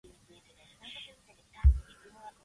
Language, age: English, 19-29